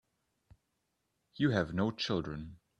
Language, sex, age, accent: English, male, 19-29, England English